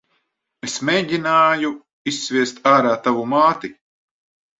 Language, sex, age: Latvian, male, 30-39